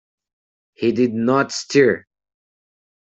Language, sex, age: English, male, under 19